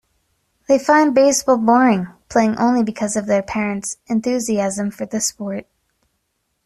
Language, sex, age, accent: English, female, 19-29, United States English